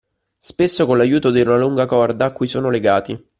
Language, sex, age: Italian, male, 19-29